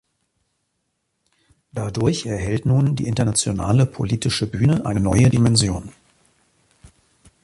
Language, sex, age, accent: German, male, 40-49, Deutschland Deutsch